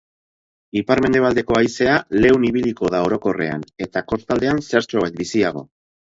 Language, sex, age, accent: Basque, male, 50-59, Erdialdekoa edo Nafarra (Gipuzkoa, Nafarroa)